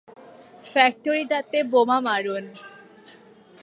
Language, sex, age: Bengali, male, 19-29